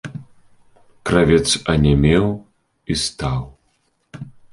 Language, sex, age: Belarusian, male, 19-29